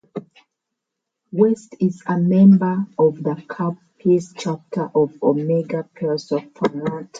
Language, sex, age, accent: English, female, 30-39, United States English